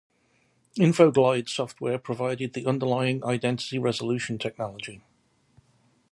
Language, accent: English, England English